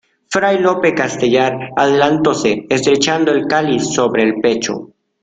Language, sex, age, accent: Spanish, male, 19-29, México